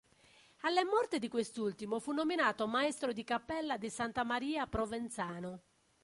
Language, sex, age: Italian, female, 50-59